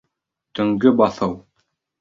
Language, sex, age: Bashkir, male, under 19